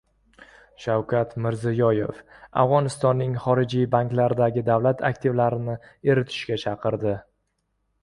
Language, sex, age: Uzbek, male, 19-29